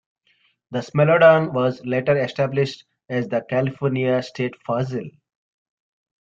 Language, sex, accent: English, male, England English